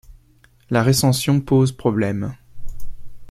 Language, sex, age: French, male, 19-29